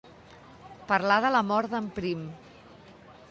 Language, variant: Catalan, Septentrional